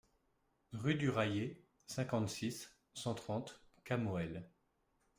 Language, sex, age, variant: French, male, 30-39, Français de métropole